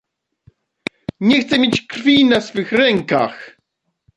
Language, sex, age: Polish, male, 40-49